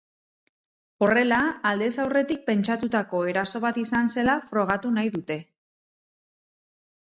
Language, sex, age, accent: Basque, female, 40-49, Mendebalekoa (Araba, Bizkaia, Gipuzkoako mendebaleko herri batzuk)